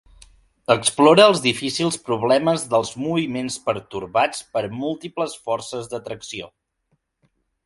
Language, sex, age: Catalan, male, 19-29